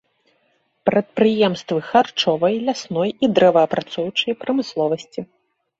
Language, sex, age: Belarusian, female, 30-39